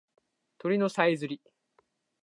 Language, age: Japanese, 19-29